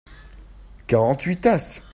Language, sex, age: French, male, under 19